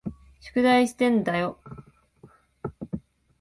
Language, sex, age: Japanese, female, 19-29